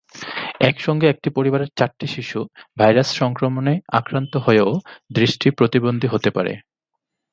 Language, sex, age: Bengali, male, 19-29